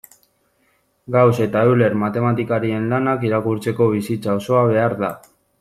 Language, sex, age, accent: Basque, male, 19-29, Mendebalekoa (Araba, Bizkaia, Gipuzkoako mendebaleko herri batzuk)